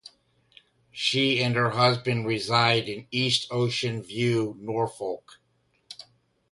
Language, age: English, 60-69